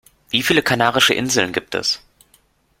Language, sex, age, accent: German, male, under 19, Deutschland Deutsch